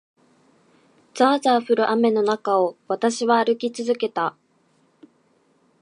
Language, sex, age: Japanese, female, 19-29